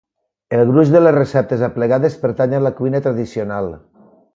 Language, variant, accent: Catalan, Valencià meridional, valencià